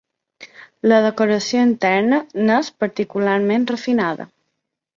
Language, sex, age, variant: Catalan, female, 30-39, Balear